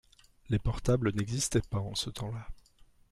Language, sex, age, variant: French, male, 19-29, Français de métropole